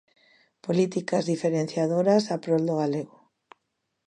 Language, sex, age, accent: Galician, female, 40-49, Normativo (estándar)